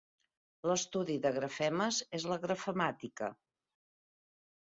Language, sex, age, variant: Catalan, female, 60-69, Central